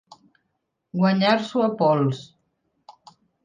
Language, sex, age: Catalan, female, 50-59